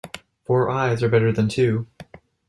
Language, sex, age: English, male, 19-29